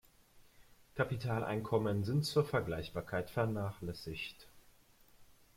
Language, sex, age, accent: German, male, 19-29, Deutschland Deutsch